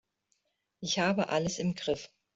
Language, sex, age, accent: German, female, 30-39, Deutschland Deutsch